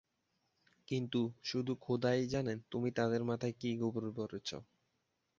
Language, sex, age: Bengali, male, 19-29